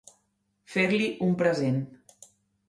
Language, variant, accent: Catalan, Central, central